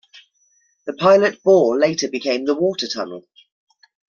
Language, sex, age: English, female, 30-39